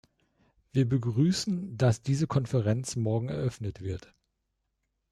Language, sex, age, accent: German, male, 40-49, Deutschland Deutsch